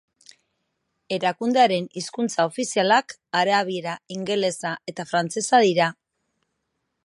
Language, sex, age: Basque, female, 40-49